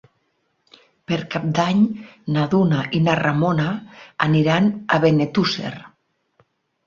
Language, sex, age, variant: Catalan, female, 50-59, Nord-Occidental